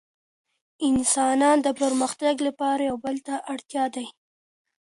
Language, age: Pashto, 30-39